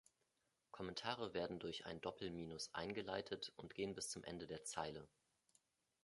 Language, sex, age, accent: German, male, 30-39, Deutschland Deutsch